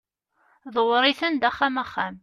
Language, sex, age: Kabyle, female, 19-29